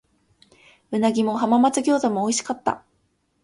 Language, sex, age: Japanese, female, 19-29